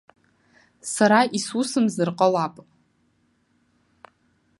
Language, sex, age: Abkhazian, female, 19-29